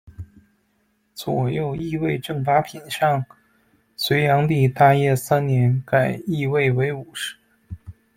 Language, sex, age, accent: Chinese, male, 30-39, 出生地：北京市